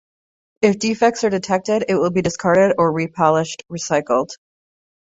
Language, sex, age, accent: English, female, 30-39, United States English